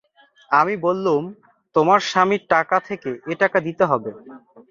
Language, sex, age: Bengali, male, 30-39